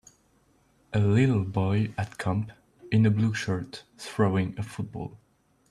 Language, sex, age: English, male, 19-29